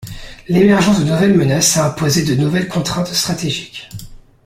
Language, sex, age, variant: French, male, 19-29, Français de métropole